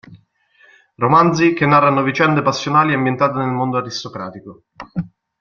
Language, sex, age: Italian, male, 19-29